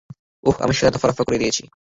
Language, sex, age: Bengali, male, under 19